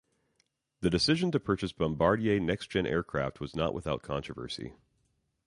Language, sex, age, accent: English, male, 19-29, United States English